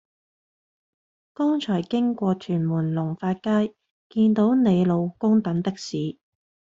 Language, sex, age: Cantonese, female, 19-29